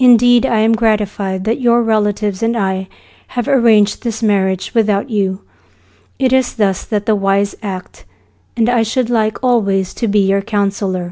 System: none